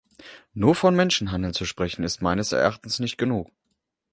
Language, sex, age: German, male, 19-29